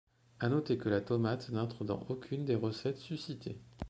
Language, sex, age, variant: French, male, under 19, Français de métropole